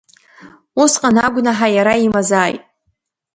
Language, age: Abkhazian, under 19